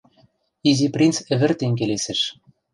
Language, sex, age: Western Mari, male, 19-29